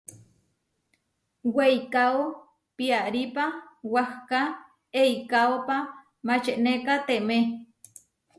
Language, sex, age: Huarijio, female, 30-39